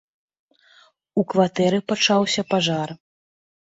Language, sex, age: Belarusian, female, 30-39